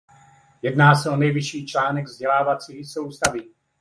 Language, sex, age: Czech, male, 50-59